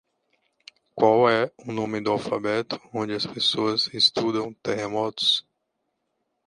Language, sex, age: Portuguese, male, 30-39